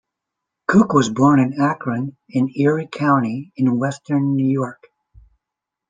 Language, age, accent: English, 30-39, United States English